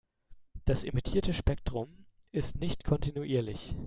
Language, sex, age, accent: German, male, 19-29, Deutschland Deutsch